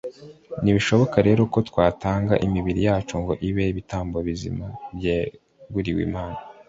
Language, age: Kinyarwanda, 19-29